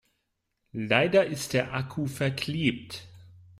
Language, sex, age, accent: German, male, 30-39, Deutschland Deutsch